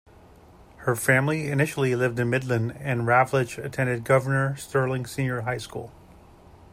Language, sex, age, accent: English, male, 40-49, United States English